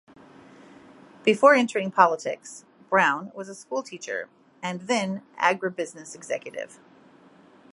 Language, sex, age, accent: English, female, 40-49, United States English